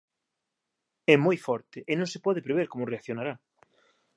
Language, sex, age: Galician, male, 30-39